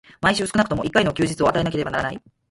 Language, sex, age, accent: Japanese, female, 40-49, 関西弁